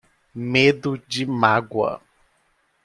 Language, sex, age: Portuguese, male, 19-29